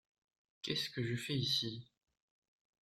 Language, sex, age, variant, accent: French, male, 19-29, Français des départements et régions d'outre-mer, Français de La Réunion